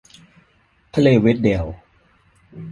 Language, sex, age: Thai, male, 40-49